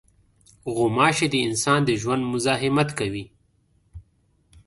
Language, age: Pashto, 19-29